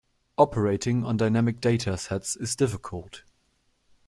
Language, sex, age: English, male, 19-29